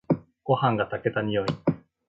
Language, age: Japanese, 19-29